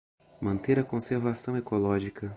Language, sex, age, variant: Portuguese, male, 19-29, Portuguese (Brasil)